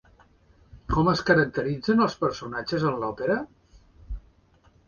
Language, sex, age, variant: Catalan, male, 60-69, Central